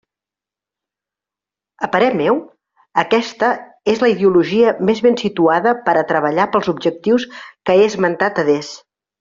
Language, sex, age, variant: Catalan, female, 50-59, Central